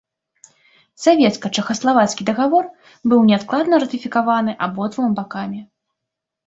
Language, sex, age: Belarusian, female, 30-39